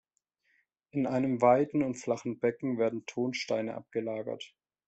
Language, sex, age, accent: German, male, 30-39, Deutschland Deutsch